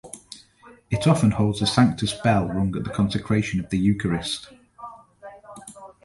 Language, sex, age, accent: English, male, 40-49, England English